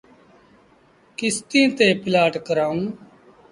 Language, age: Sindhi Bhil, 40-49